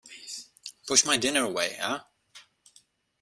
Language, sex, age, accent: English, male, 30-39, United States English